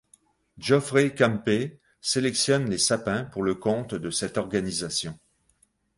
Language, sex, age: French, male, 60-69